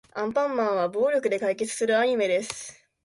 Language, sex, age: Japanese, female, 19-29